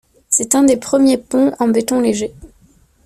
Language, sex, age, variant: French, female, 19-29, Français de métropole